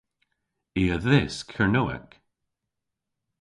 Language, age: Cornish, 50-59